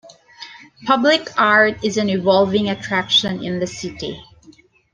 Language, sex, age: English, female, 40-49